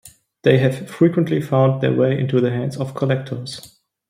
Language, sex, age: English, male, 19-29